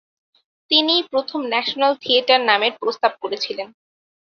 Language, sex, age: Bengali, female, 19-29